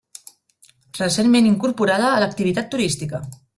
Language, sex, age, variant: Catalan, female, 19-29, Nord-Occidental